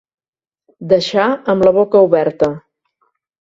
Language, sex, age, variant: Catalan, female, 60-69, Central